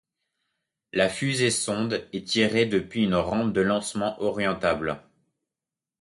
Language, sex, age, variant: French, male, 19-29, Français de métropole